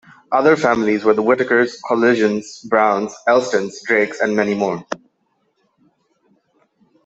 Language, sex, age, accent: English, male, 19-29, England English